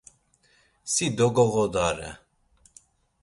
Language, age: Laz, 40-49